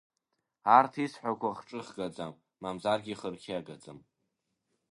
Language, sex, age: Abkhazian, male, under 19